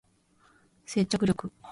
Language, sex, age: Japanese, female, 50-59